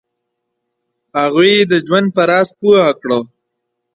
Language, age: Pashto, 19-29